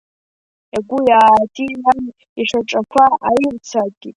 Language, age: Abkhazian, under 19